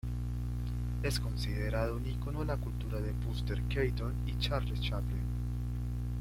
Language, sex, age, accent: Spanish, male, 19-29, Andino-Pacífico: Colombia, Perú, Ecuador, oeste de Bolivia y Venezuela andina